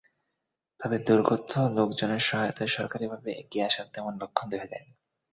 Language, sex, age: Bengali, male, 19-29